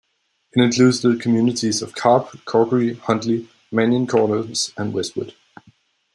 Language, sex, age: English, male, 19-29